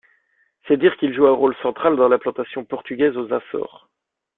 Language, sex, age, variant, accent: French, male, 19-29, Français d'Europe, Français de Belgique